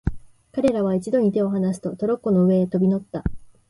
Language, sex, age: Japanese, female, 19-29